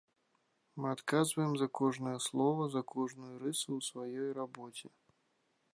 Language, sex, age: Belarusian, male, 40-49